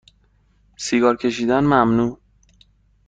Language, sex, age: Persian, male, 19-29